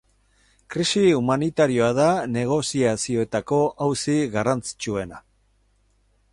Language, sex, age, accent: Basque, male, 60-69, Mendebalekoa (Araba, Bizkaia, Gipuzkoako mendebaleko herri batzuk)